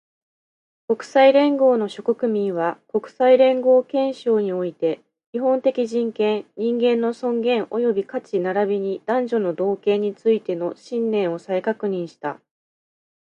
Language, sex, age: Japanese, female, 30-39